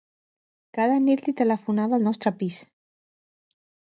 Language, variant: Catalan, Central